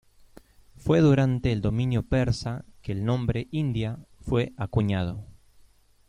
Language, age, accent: Spanish, 30-39, Rioplatense: Argentina, Uruguay, este de Bolivia, Paraguay